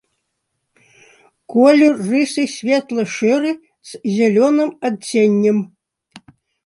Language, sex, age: Belarusian, female, 70-79